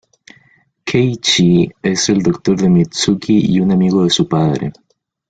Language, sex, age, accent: Spanish, male, 19-29, Chileno: Chile, Cuyo